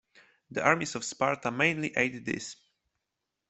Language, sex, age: English, male, 19-29